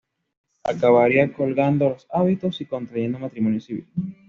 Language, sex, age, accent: Spanish, male, 19-29, Caribe: Cuba, Venezuela, Puerto Rico, República Dominicana, Panamá, Colombia caribeña, México caribeño, Costa del golfo de México